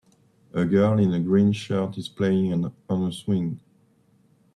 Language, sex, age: English, male, 30-39